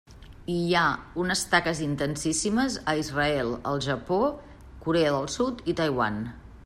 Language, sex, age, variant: Catalan, female, 50-59, Central